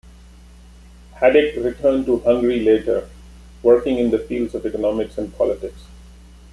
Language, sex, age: English, male, 40-49